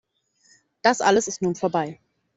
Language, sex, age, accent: German, female, 19-29, Deutschland Deutsch